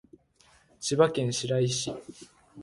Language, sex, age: Japanese, male, under 19